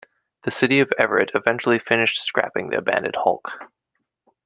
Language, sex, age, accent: English, male, 19-29, United States English